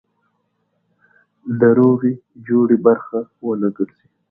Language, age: Pashto, 19-29